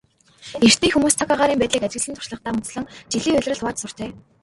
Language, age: Mongolian, 19-29